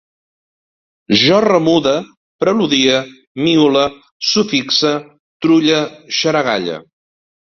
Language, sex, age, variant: Catalan, male, 50-59, Central